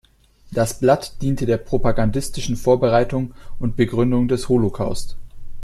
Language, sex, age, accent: German, male, 19-29, Deutschland Deutsch